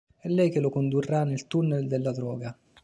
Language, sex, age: Italian, male, 30-39